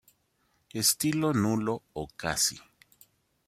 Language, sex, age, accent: Spanish, male, 50-59, México